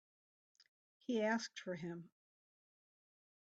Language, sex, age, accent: English, female, 70-79, United States English